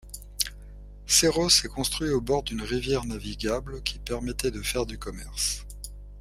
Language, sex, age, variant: French, male, 60-69, Français de métropole